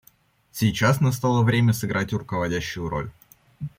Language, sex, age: Russian, male, under 19